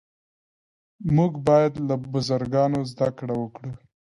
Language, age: Pashto, 19-29